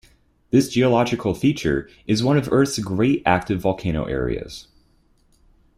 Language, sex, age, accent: English, male, 19-29, United States English